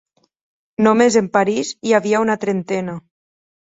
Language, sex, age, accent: Catalan, female, 30-39, valencià